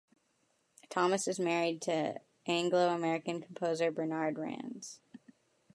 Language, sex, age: English, female, under 19